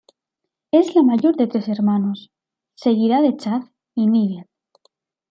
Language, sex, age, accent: Spanish, female, 19-29, España: Sur peninsular (Andalucia, Extremadura, Murcia)